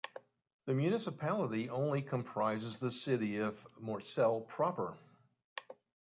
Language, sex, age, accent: English, male, 70-79, United States English